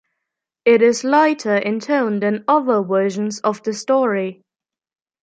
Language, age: English, 19-29